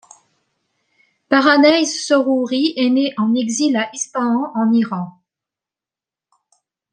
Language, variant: French, Français de métropole